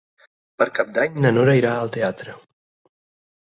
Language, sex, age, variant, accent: Catalan, male, 30-39, Central, Barcelona